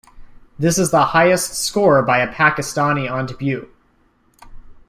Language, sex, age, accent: English, male, 19-29, United States English